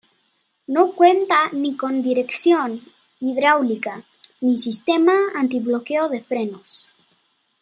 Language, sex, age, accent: Spanish, female, 19-29, México